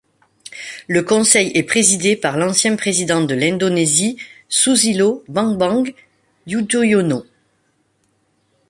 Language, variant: French, Français de métropole